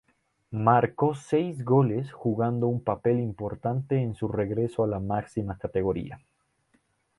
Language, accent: Spanish, Andino-Pacífico: Colombia, Perú, Ecuador, oeste de Bolivia y Venezuela andina